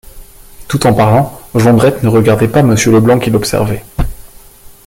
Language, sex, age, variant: French, male, 30-39, Français de métropole